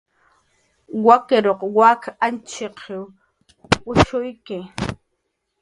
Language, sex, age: Jaqaru, female, 40-49